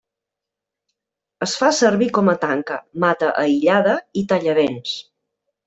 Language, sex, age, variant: Catalan, female, 40-49, Central